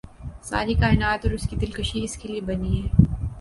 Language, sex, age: Urdu, female, 19-29